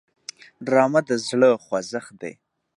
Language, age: Pashto, under 19